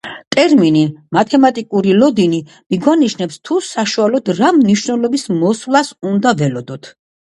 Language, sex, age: Georgian, female, 50-59